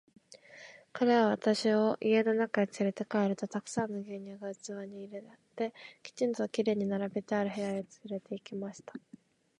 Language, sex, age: Japanese, female, 19-29